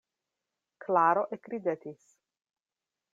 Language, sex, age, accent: Esperanto, female, 40-49, Internacia